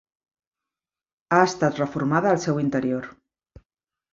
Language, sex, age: Catalan, female, 50-59